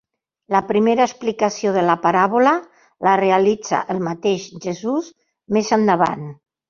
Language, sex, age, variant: Catalan, female, 70-79, Central